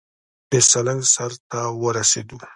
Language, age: Pashto, 30-39